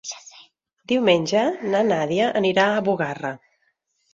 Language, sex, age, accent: Catalan, female, 40-49, Oriental